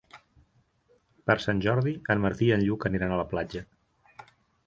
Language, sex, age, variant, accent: Catalan, male, 30-39, Central, tarragoní